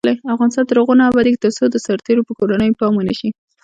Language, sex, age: Pashto, female, under 19